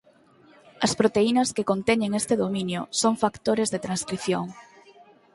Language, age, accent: Galician, 19-29, Normativo (estándar)